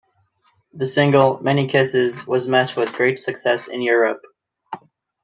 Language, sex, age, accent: English, male, 19-29, United States English